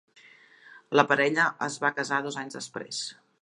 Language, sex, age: Catalan, female, 40-49